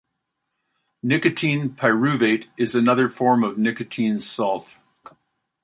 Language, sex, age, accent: English, male, 60-69, Canadian English